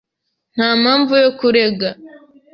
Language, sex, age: Kinyarwanda, female, 19-29